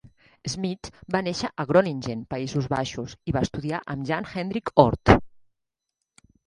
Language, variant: Catalan, Central